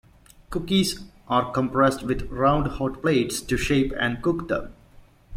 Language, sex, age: English, male, 19-29